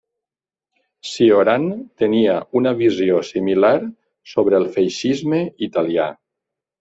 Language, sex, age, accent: Catalan, male, 50-59, valencià